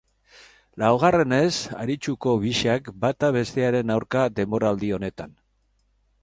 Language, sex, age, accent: Basque, male, 60-69, Mendebalekoa (Araba, Bizkaia, Gipuzkoako mendebaleko herri batzuk)